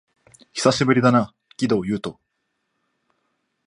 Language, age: Japanese, 19-29